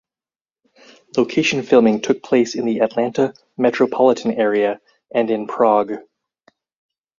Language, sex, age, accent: English, male, 30-39, United States English